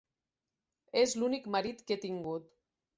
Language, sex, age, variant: Catalan, female, 40-49, Central